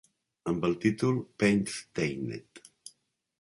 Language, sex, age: Catalan, male, 50-59